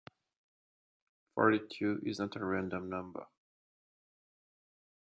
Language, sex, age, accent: English, male, 19-29, United States English